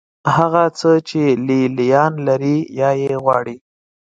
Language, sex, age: Pashto, male, 19-29